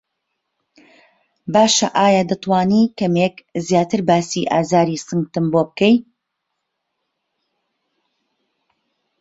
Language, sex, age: Central Kurdish, female, 30-39